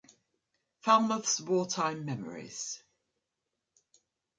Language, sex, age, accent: English, female, 60-69, England English